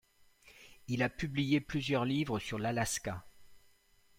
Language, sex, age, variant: French, male, 50-59, Français de métropole